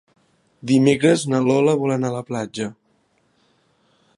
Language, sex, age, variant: Catalan, male, 19-29, Central